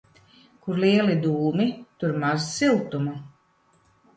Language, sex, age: Latvian, female, 50-59